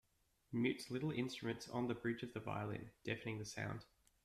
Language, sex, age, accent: English, male, under 19, Australian English